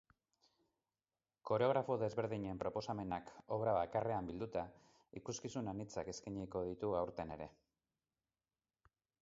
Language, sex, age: Basque, male, 50-59